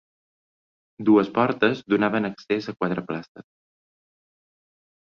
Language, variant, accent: Catalan, Balear, menorquí